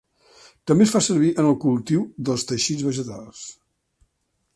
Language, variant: Catalan, Central